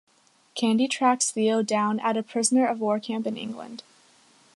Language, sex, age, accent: English, female, under 19, United States English